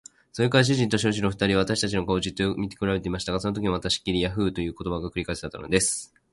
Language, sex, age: Japanese, male, 19-29